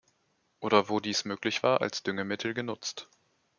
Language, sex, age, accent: German, male, 19-29, Deutschland Deutsch